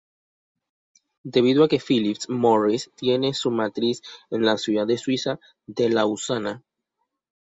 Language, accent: Spanish, Caribe: Cuba, Venezuela, Puerto Rico, República Dominicana, Panamá, Colombia caribeña, México caribeño, Costa del golfo de México